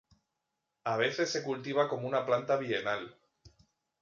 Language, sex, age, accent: Spanish, male, 30-39, España: Norte peninsular (Asturias, Castilla y León, Cantabria, País Vasco, Navarra, Aragón, La Rioja, Guadalajara, Cuenca)